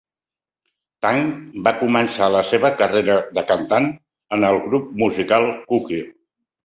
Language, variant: Catalan, Central